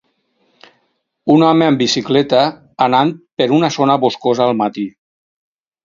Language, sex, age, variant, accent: Catalan, male, 50-59, Valencià meridional, valencià